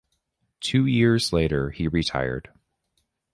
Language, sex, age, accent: English, male, 30-39, United States English